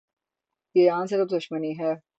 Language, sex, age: Urdu, female, 19-29